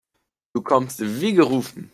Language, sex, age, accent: German, male, 19-29, Deutschland Deutsch